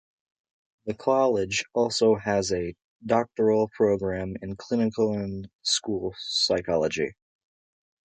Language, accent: English, United States English